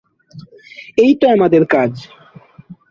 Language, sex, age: Bengali, male, 19-29